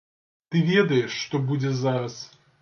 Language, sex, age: Belarusian, male, 30-39